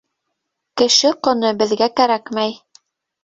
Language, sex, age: Bashkir, female, 30-39